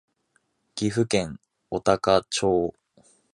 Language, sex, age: Japanese, male, 19-29